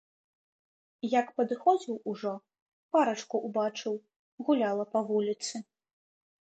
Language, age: Belarusian, 19-29